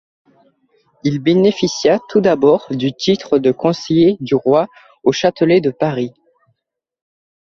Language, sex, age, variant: French, male, under 19, Français de métropole